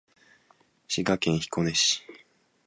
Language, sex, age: Japanese, male, 19-29